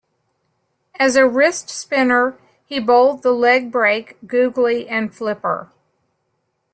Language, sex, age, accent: English, female, 50-59, United States English